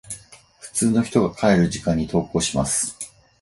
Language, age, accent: Japanese, 50-59, 標準語